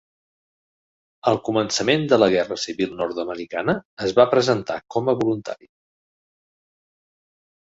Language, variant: Catalan, Central